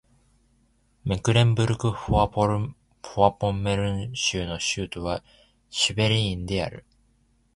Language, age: Japanese, 19-29